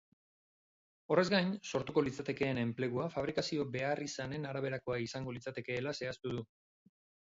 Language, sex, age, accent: Basque, male, 40-49, Mendebalekoa (Araba, Bizkaia, Gipuzkoako mendebaleko herri batzuk)